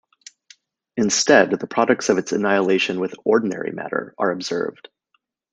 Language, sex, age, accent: English, male, 30-39, United States English